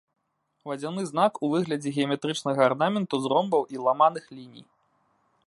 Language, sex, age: Belarusian, male, 19-29